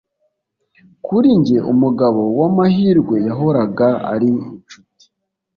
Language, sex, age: Kinyarwanda, male, 40-49